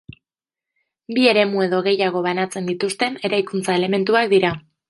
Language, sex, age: Basque, female, 19-29